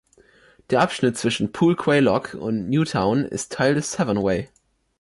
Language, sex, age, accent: German, male, under 19, Deutschland Deutsch